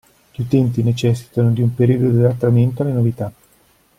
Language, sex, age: Italian, male, 40-49